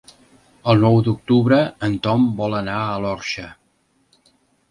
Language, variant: Catalan, Central